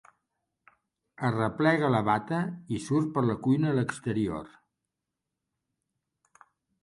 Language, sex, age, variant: Catalan, male, 60-69, Central